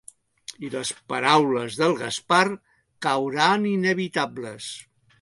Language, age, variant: Catalan, 60-69, Central